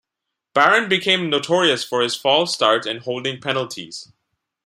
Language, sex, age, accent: English, male, under 19, India and South Asia (India, Pakistan, Sri Lanka)